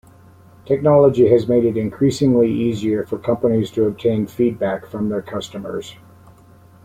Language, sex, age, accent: English, male, 60-69, Canadian English